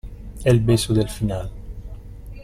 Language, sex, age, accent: Spanish, male, 50-59, Caribe: Cuba, Venezuela, Puerto Rico, República Dominicana, Panamá, Colombia caribeña, México caribeño, Costa del golfo de México